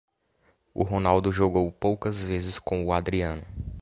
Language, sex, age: Portuguese, male, under 19